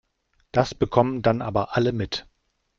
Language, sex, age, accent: German, male, 40-49, Deutschland Deutsch